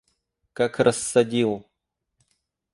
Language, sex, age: Russian, male, 19-29